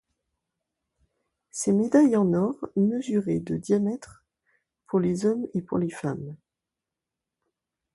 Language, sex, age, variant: French, female, 40-49, Français de métropole